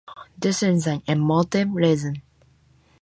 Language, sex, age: English, female, 19-29